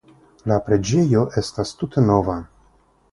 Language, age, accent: Esperanto, 30-39, Internacia